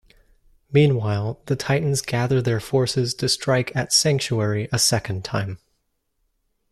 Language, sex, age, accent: English, male, 19-29, United States English